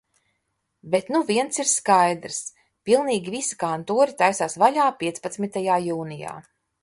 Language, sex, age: Latvian, female, 50-59